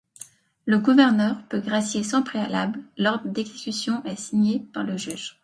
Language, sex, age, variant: French, female, 19-29, Français de métropole